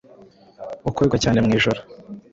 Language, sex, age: Kinyarwanda, male, 19-29